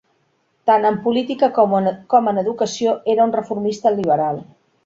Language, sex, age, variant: Catalan, female, 50-59, Central